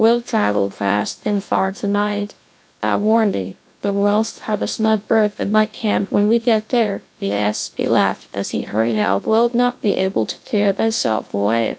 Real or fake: fake